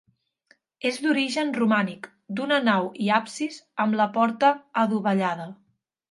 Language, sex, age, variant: Catalan, female, 30-39, Central